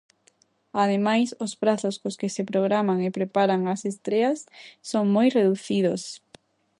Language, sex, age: Galician, female, 19-29